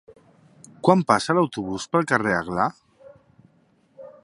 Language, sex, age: Catalan, male, 30-39